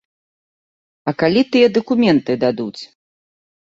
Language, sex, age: Belarusian, female, 40-49